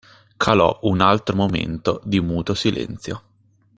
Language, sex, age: Italian, male, 19-29